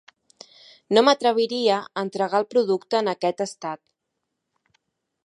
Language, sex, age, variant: Catalan, female, 19-29, Central